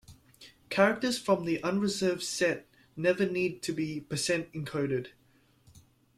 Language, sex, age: English, male, 19-29